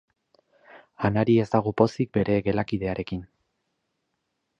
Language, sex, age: Basque, male, 30-39